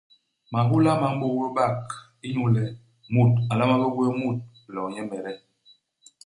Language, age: Basaa, 40-49